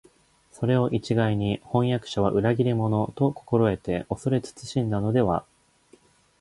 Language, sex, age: Japanese, male, 19-29